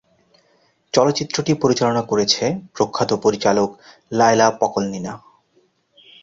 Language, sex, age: Bengali, male, 30-39